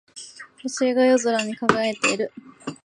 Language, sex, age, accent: Japanese, female, 19-29, 東京